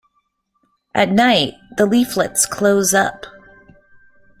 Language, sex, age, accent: English, female, 30-39, United States English